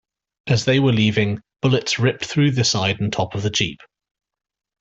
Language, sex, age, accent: English, male, 40-49, England English